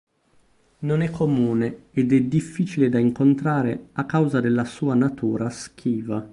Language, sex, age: Italian, male, 19-29